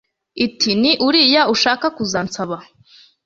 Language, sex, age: Kinyarwanda, female, 19-29